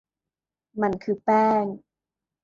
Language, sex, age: Thai, female, 19-29